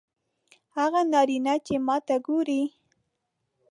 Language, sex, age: Pashto, female, 19-29